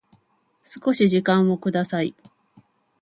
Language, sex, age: Japanese, female, 40-49